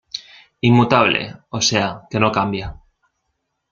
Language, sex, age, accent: Spanish, male, 19-29, España: Centro-Sur peninsular (Madrid, Toledo, Castilla-La Mancha)